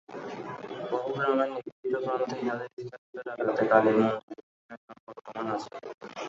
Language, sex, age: Bengali, male, 19-29